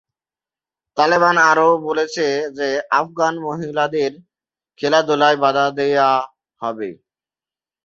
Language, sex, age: Bengali, male, 19-29